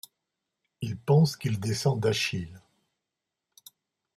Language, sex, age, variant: French, male, 60-69, Français de métropole